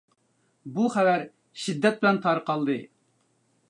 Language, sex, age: Uyghur, male, 30-39